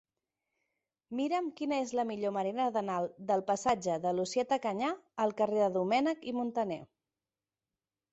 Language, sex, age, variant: Catalan, female, 30-39, Central